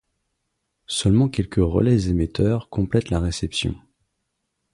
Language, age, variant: French, 30-39, Français de métropole